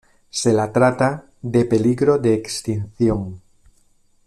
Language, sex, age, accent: Spanish, male, 40-49, España: Norte peninsular (Asturias, Castilla y León, Cantabria, País Vasco, Navarra, Aragón, La Rioja, Guadalajara, Cuenca)